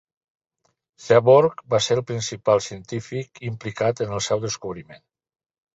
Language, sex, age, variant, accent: Catalan, male, 70-79, Nord-Occidental, Lleidatà